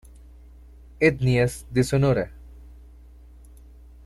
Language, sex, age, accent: Spanish, male, 30-39, Andino-Pacífico: Colombia, Perú, Ecuador, oeste de Bolivia y Venezuela andina